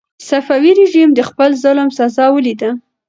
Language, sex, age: Pashto, female, under 19